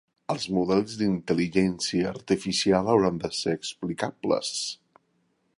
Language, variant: Catalan, Central